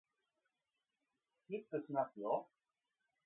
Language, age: Japanese, 30-39